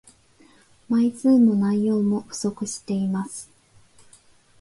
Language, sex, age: Japanese, female, 30-39